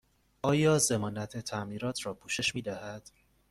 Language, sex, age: Persian, male, 19-29